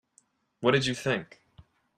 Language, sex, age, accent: English, male, 19-29, United States English